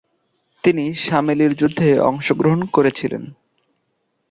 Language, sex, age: Bengali, male, 19-29